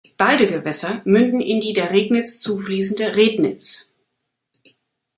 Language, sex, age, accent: German, female, 50-59, Deutschland Deutsch